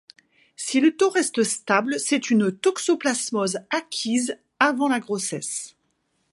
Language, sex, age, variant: French, female, 50-59, Français de métropole